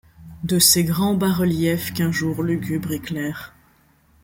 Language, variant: French, Français de métropole